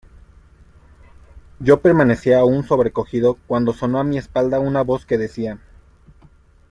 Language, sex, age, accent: Spanish, male, 19-29, México